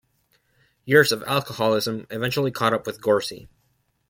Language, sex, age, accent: English, male, under 19, United States English